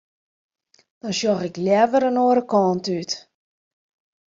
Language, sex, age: Western Frisian, female, 40-49